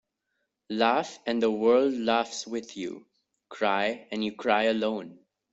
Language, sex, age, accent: English, male, under 19, India and South Asia (India, Pakistan, Sri Lanka)